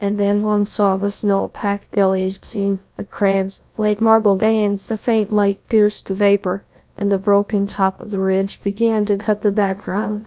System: TTS, GlowTTS